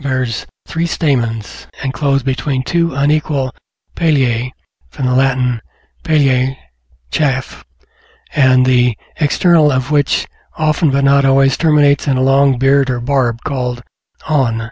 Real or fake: real